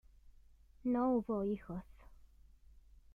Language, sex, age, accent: Spanish, female, under 19, Chileno: Chile, Cuyo